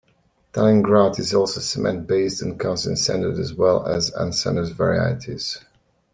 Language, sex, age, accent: English, male, 30-39, England English